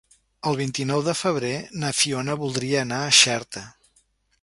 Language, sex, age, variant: Catalan, male, 60-69, Central